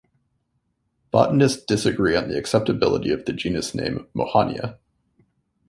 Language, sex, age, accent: English, male, 30-39, Canadian English